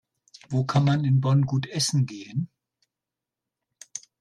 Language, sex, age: German, male, 60-69